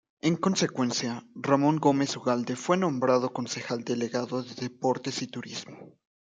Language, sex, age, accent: Spanish, male, 19-29, México